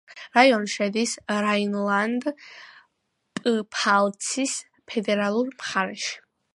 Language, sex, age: Georgian, female, under 19